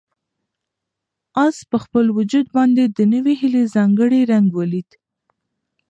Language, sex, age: Pashto, female, under 19